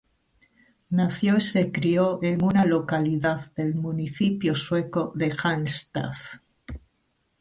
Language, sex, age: Spanish, female, 40-49